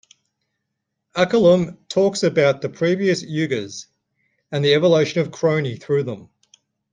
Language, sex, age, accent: English, male, 40-49, Australian English